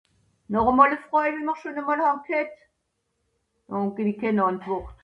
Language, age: French, 70-79